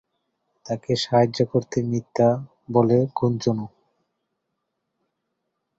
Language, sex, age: Bengali, male, 30-39